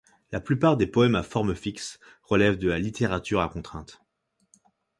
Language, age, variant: French, 30-39, Français de métropole